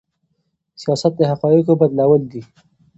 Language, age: Pashto, 19-29